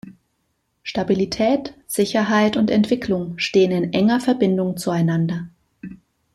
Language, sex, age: German, female, 40-49